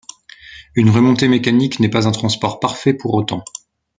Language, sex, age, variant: French, male, 19-29, Français de métropole